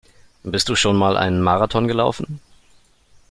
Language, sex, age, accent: German, male, 30-39, Deutschland Deutsch